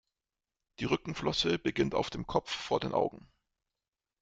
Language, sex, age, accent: German, male, 30-39, Deutschland Deutsch